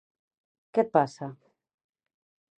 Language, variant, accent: Catalan, Central, central